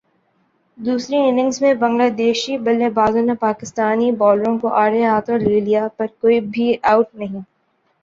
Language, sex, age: Urdu, female, 19-29